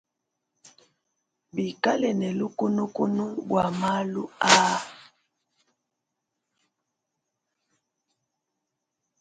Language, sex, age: Luba-Lulua, female, 30-39